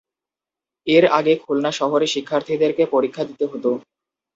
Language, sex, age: Bengali, male, 19-29